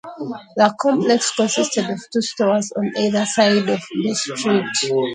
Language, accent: English, United States English